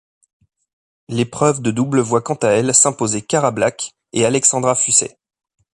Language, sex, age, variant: French, male, 30-39, Français de métropole